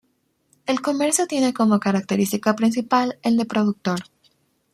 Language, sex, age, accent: Spanish, female, 19-29, Andino-Pacífico: Colombia, Perú, Ecuador, oeste de Bolivia y Venezuela andina